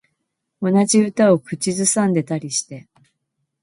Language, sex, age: Japanese, female, 50-59